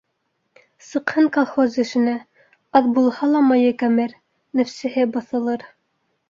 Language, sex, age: Bashkir, female, under 19